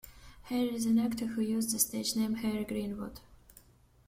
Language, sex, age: English, female, 19-29